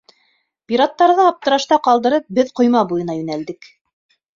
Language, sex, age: Bashkir, female, 19-29